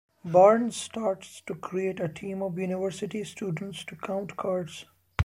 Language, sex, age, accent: English, male, 19-29, India and South Asia (India, Pakistan, Sri Lanka)